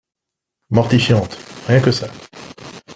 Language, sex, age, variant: French, male, 19-29, Français de métropole